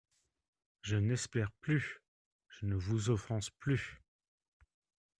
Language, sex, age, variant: French, male, 30-39, Français de métropole